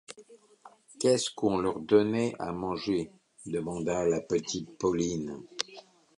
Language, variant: French, Français de métropole